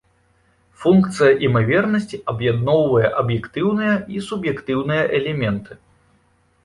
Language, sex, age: Belarusian, male, 19-29